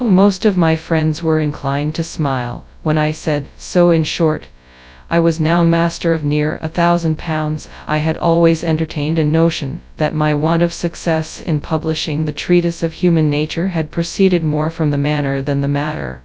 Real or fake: fake